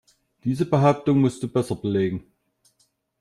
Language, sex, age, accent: German, male, 50-59, Deutschland Deutsch